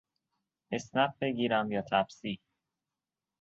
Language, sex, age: Persian, male, 19-29